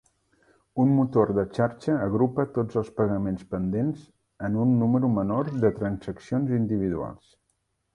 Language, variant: Catalan, Central